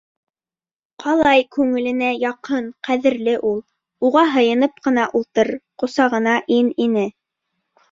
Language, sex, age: Bashkir, female, under 19